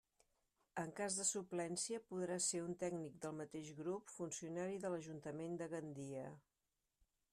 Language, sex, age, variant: Catalan, female, 60-69, Central